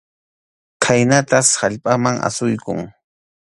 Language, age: Arequipa-La Unión Quechua, 30-39